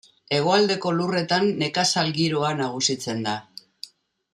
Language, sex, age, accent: Basque, female, 60-69, Mendebalekoa (Araba, Bizkaia, Gipuzkoako mendebaleko herri batzuk)